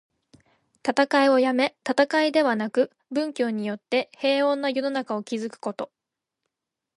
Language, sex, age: Japanese, female, 19-29